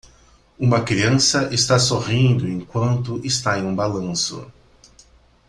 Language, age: Portuguese, 30-39